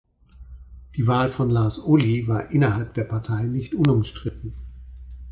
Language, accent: German, Deutschland Deutsch